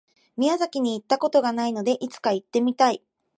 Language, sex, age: Japanese, female, 19-29